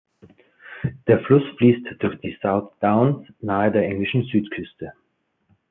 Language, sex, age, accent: German, male, 40-49, Österreichisches Deutsch